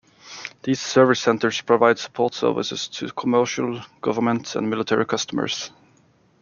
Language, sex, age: English, male, 30-39